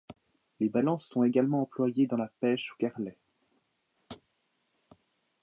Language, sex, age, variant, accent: French, male, 19-29, Français d'Europe, Français de Suisse